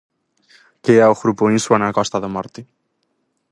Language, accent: Galician, Central (gheada); Oriental (común en zona oriental)